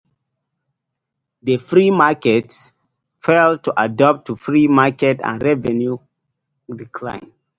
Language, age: English, 19-29